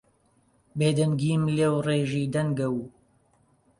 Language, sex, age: Central Kurdish, male, 30-39